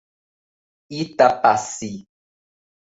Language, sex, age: Portuguese, male, 19-29